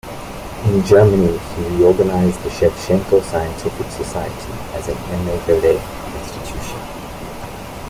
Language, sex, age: English, male, 19-29